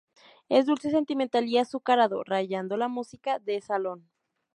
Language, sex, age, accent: Spanish, female, 19-29, México